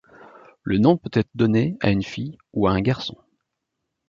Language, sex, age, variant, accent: French, male, 40-49, Français d'Europe, Français de Belgique